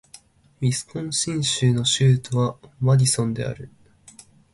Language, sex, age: Japanese, male, under 19